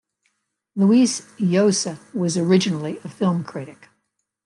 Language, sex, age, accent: English, female, 70-79, United States English